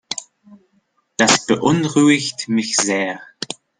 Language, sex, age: German, male, 19-29